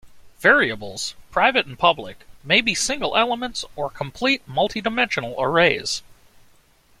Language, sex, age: English, male, 19-29